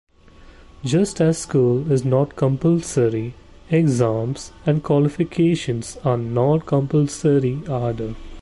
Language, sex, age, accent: English, male, 19-29, India and South Asia (India, Pakistan, Sri Lanka)